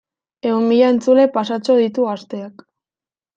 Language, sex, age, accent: Basque, female, 19-29, Mendebalekoa (Araba, Bizkaia, Gipuzkoako mendebaleko herri batzuk)